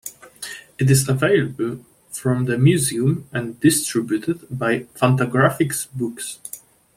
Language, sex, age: English, male, 19-29